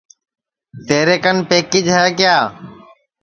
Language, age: Sansi, 19-29